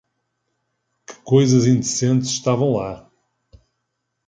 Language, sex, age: Portuguese, male, 40-49